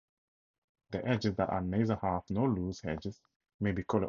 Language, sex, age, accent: English, male, 30-39, Southern African (South Africa, Zimbabwe, Namibia)